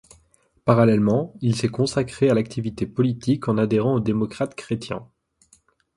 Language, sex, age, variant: French, male, 19-29, Français de métropole